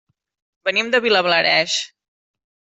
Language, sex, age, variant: Catalan, female, 40-49, Central